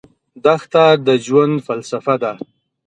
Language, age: Pashto, 40-49